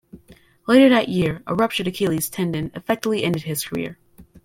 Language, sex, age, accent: English, female, under 19, United States English